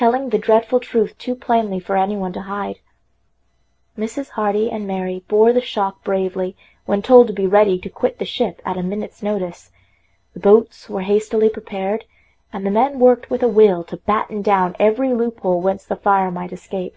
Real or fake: real